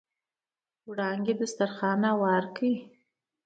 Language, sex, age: Pashto, female, 30-39